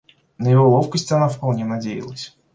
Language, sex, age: Russian, male, 19-29